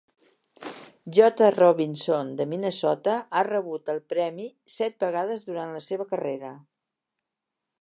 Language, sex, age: Catalan, female, 60-69